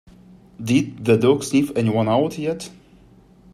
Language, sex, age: English, male, 30-39